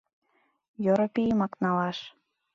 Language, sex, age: Mari, female, 19-29